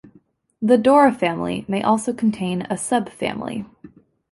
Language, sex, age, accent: English, female, 19-29, Canadian English